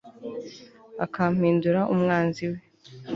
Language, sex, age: Kinyarwanda, female, 19-29